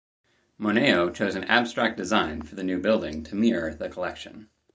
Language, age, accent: English, 30-39, United States English